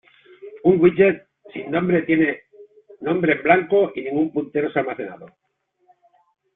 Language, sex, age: Spanish, male, 50-59